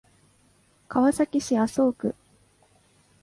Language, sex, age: Japanese, female, 19-29